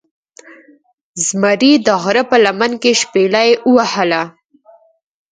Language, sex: Pashto, female